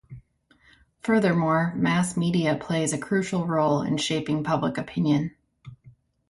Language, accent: English, United States English